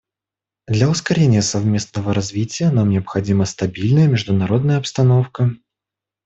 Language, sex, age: Russian, male, 19-29